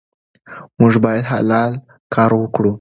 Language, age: Pashto, under 19